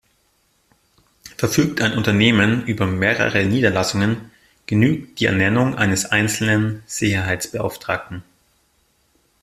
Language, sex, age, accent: German, male, 19-29, Deutschland Deutsch